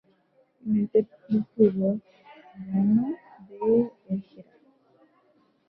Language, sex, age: Spanish, female, 19-29